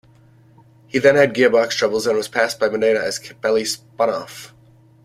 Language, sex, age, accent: English, male, 30-39, United States English